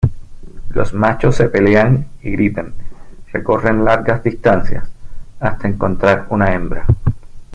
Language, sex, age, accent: Spanish, male, 40-49, Caribe: Cuba, Venezuela, Puerto Rico, República Dominicana, Panamá, Colombia caribeña, México caribeño, Costa del golfo de México